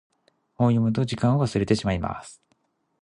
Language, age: Japanese, 30-39